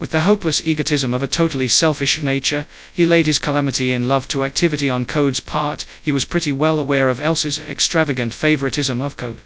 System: TTS, FastPitch